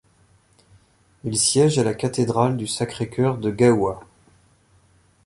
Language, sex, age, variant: French, male, 19-29, Français de métropole